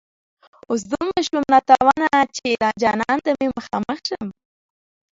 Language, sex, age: Pashto, female, under 19